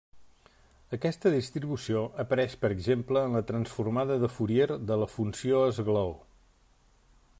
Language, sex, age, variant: Catalan, male, 50-59, Central